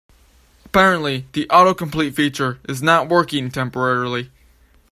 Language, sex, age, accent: English, male, under 19, United States English